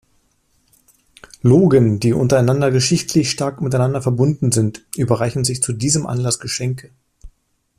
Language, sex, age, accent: German, male, 50-59, Deutschland Deutsch